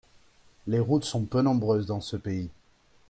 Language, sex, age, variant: French, male, 40-49, Français de métropole